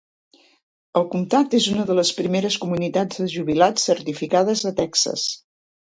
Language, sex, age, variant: Catalan, female, 50-59, Central